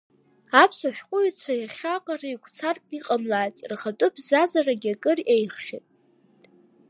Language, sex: Abkhazian, female